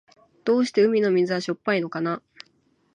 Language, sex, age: Japanese, female, 19-29